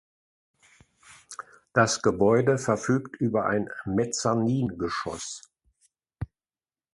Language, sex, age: German, male, 70-79